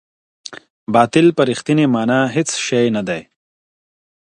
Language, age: Pashto, 30-39